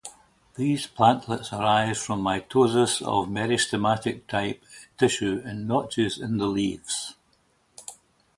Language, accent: English, Scottish English